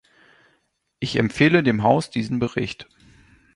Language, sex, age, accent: German, male, 19-29, Deutschland Deutsch